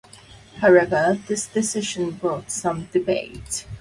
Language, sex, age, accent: English, female, 19-29, Hong Kong English